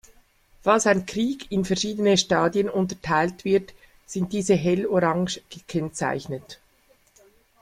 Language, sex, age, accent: German, female, 50-59, Schweizerdeutsch